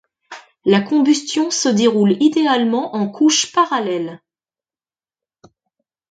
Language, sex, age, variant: French, female, 50-59, Français de métropole